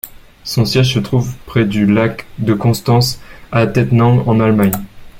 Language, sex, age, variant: French, male, 19-29, Français des départements et régions d'outre-mer